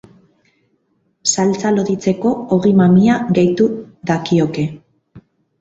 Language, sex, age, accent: Basque, female, 30-39, Mendebalekoa (Araba, Bizkaia, Gipuzkoako mendebaleko herri batzuk)